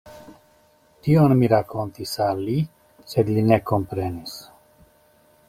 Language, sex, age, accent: Esperanto, male, 50-59, Internacia